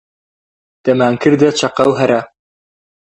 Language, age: Central Kurdish, 19-29